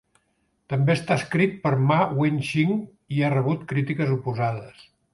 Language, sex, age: Catalan, male, 70-79